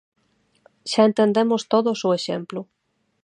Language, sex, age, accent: Galician, female, 30-39, Normativo (estándar); Neofalante